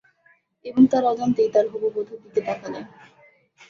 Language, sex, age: Bengali, female, 19-29